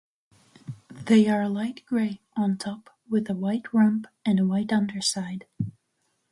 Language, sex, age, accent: English, female, under 19, United States English; England English